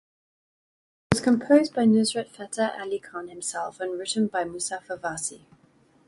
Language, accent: English, England English